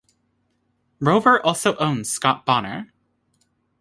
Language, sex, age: English, female, 30-39